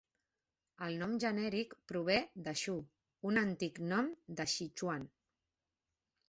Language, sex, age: Catalan, female, 40-49